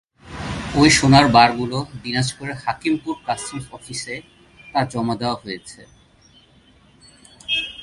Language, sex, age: Bengali, male, 30-39